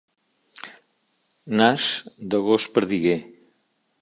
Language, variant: Catalan, Central